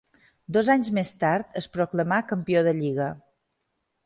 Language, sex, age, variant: Catalan, female, 40-49, Balear